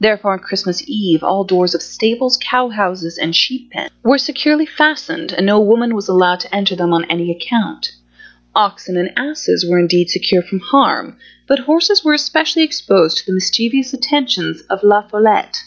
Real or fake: real